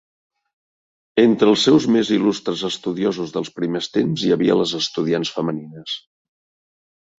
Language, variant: Catalan, Central